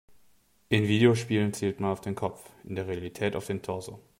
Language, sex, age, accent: German, male, 30-39, Deutschland Deutsch